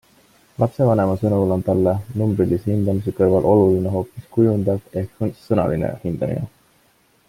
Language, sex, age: Estonian, male, 19-29